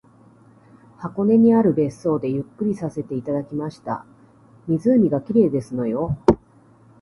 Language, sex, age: Japanese, female, 40-49